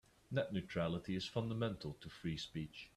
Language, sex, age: English, male, 19-29